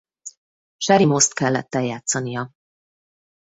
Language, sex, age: Hungarian, female, 30-39